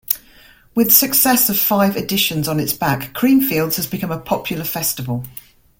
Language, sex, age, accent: English, female, 50-59, England English